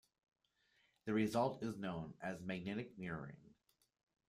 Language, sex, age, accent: English, male, 19-29, Canadian English